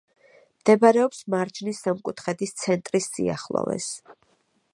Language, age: Georgian, 30-39